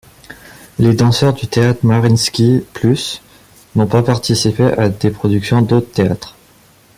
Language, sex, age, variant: French, male, 19-29, Français de métropole